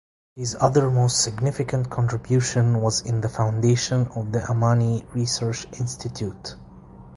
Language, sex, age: English, male, 19-29